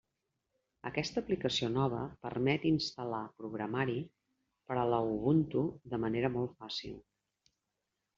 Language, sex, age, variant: Catalan, female, 40-49, Central